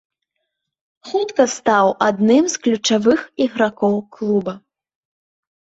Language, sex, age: Belarusian, female, under 19